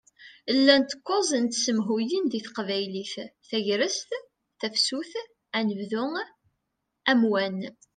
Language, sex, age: Kabyle, female, 40-49